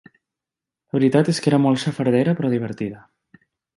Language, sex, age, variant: Catalan, male, 30-39, Central